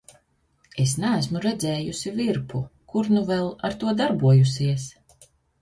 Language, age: Latvian, 30-39